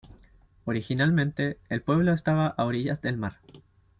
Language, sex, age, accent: Spanish, male, 19-29, Chileno: Chile, Cuyo